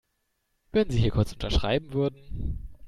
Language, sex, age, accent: German, male, 19-29, Deutschland Deutsch